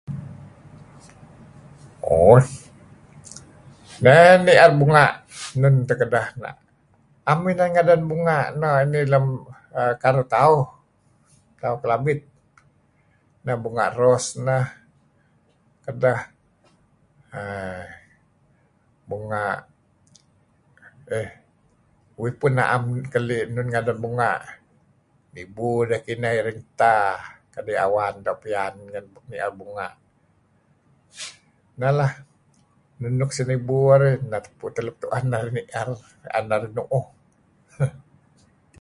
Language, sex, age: Kelabit, male, 60-69